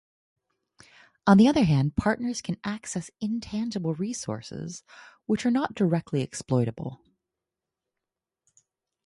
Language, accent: English, United States English